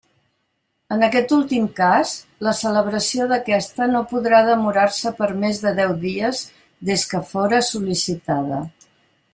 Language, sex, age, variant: Catalan, female, 60-69, Central